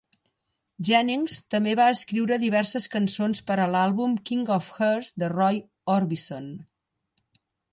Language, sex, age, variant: Catalan, female, 50-59, Septentrional